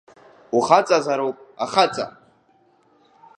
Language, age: Abkhazian, under 19